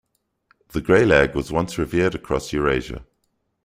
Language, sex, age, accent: English, male, 30-39, Southern African (South Africa, Zimbabwe, Namibia)